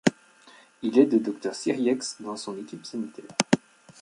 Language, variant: French, Français de métropole